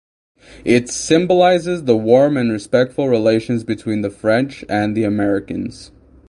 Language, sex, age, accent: English, male, 19-29, United States English